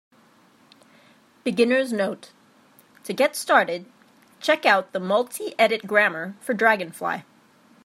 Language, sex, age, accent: English, female, 30-39, United States English